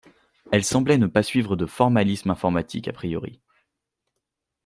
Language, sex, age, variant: French, male, under 19, Français de métropole